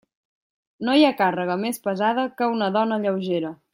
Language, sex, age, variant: Catalan, female, under 19, Central